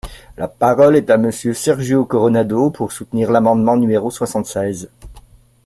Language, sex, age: French, male, 40-49